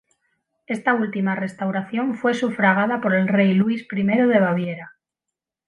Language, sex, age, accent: Spanish, female, 40-49, España: Centro-Sur peninsular (Madrid, Toledo, Castilla-La Mancha)